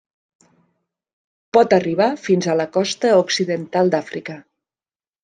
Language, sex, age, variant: Catalan, female, 50-59, Nord-Occidental